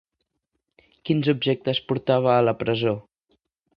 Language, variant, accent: Catalan, Central, central